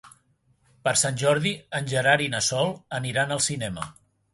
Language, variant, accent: Catalan, Central, central